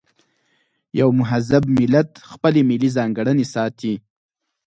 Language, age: Pashto, 19-29